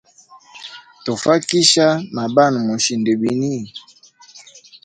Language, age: Hemba, 19-29